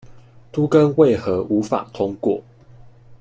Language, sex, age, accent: Chinese, male, 19-29, 出生地：臺北市